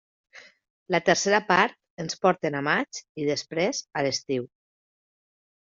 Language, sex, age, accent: Catalan, female, 30-39, valencià